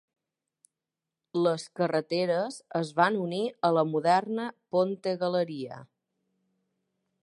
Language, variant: Catalan, Balear